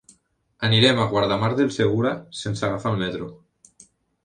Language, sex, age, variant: Catalan, male, under 19, Central